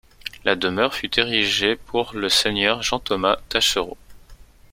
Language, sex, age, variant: French, male, 30-39, Français de métropole